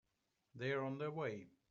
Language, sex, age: English, male, 30-39